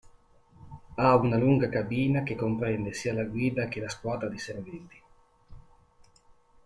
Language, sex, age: Italian, male, 30-39